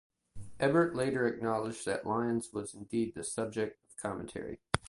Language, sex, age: English, male, 30-39